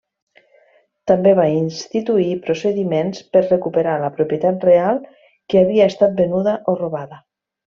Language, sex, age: Catalan, female, 50-59